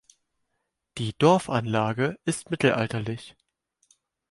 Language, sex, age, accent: German, male, 19-29, Deutschland Deutsch